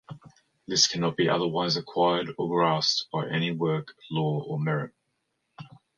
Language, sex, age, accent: English, male, 19-29, Australian English